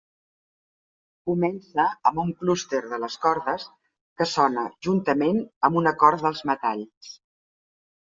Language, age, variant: Catalan, 60-69, Central